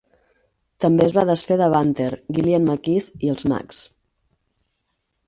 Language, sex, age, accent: Catalan, female, 40-49, estàndard